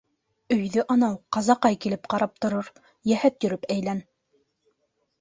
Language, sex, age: Bashkir, female, 19-29